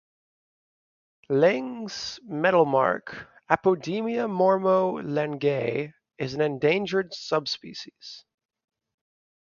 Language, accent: English, United States English